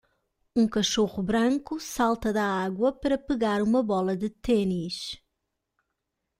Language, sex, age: Portuguese, female, 30-39